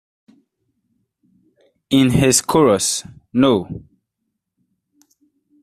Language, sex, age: English, male, 19-29